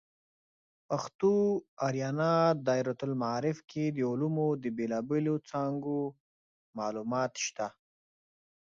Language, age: Pashto, 30-39